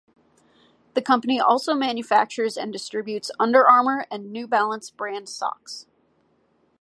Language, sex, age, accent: English, female, 19-29, United States English